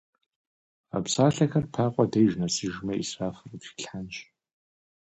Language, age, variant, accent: Kabardian, 40-49, Адыгэбзэ (Къэбэрдей, Кирил, псоми зэдай), Джылэхъстэней (Gilahsteney)